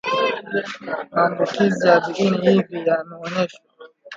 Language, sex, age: Swahili, male, 19-29